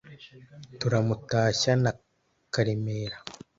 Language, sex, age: Kinyarwanda, male, under 19